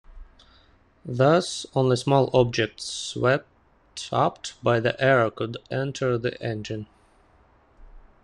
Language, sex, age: English, male, 19-29